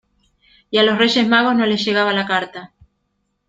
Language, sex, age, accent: Spanish, female, 40-49, Rioplatense: Argentina, Uruguay, este de Bolivia, Paraguay